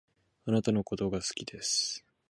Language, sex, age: Japanese, male, 19-29